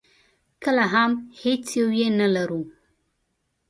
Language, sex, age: Pashto, female, 40-49